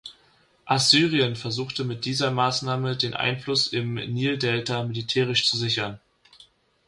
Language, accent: German, Deutschland Deutsch